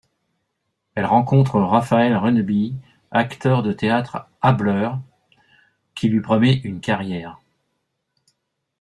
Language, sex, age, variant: French, male, 50-59, Français de métropole